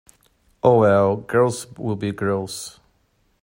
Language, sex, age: English, male, 30-39